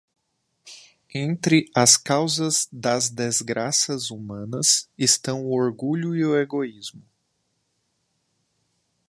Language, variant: Portuguese, Portuguese (Brasil)